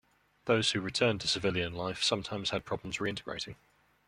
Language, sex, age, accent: English, male, 19-29, England English